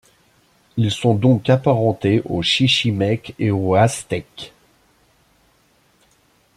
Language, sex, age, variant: French, male, 50-59, Français de métropole